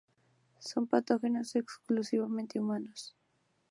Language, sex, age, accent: Spanish, female, 19-29, México